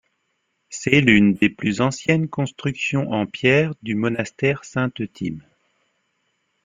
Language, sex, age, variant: French, male, 30-39, Français de métropole